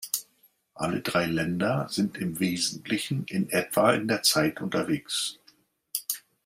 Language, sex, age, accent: German, male, 60-69, Deutschland Deutsch